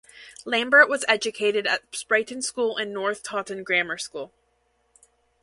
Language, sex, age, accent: English, female, 19-29, United States English